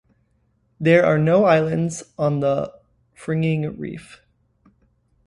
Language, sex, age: English, male, 19-29